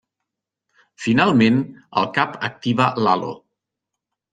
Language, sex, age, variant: Catalan, male, 50-59, Central